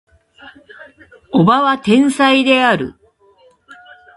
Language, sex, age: Japanese, female, 50-59